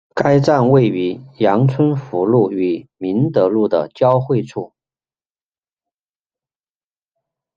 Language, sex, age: Chinese, male, 40-49